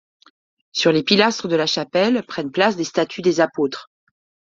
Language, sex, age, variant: French, female, 40-49, Français de métropole